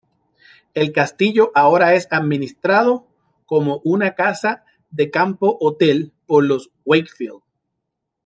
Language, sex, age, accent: Spanish, male, 40-49, Caribe: Cuba, Venezuela, Puerto Rico, República Dominicana, Panamá, Colombia caribeña, México caribeño, Costa del golfo de México